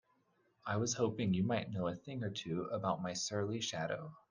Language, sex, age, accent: English, male, 30-39, United States English